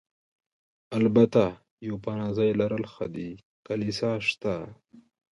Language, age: Pashto, 19-29